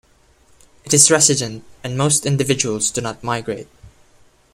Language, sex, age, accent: English, male, 19-29, Filipino